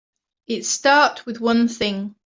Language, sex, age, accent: English, female, 30-39, England English